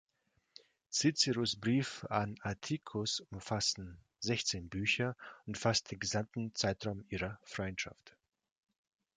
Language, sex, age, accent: German, male, 30-39, Russisch Deutsch